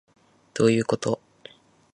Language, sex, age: Japanese, male, under 19